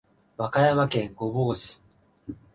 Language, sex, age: Japanese, male, 19-29